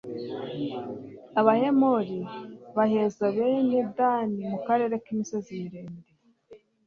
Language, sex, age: Kinyarwanda, female, 30-39